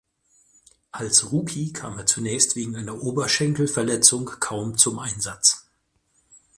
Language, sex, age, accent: German, male, 40-49, Deutschland Deutsch